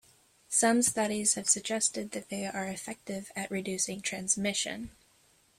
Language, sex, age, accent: English, female, 19-29, United States English